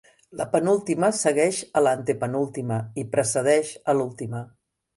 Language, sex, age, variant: Catalan, female, 60-69, Central